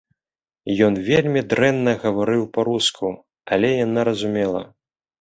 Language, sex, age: Belarusian, male, 19-29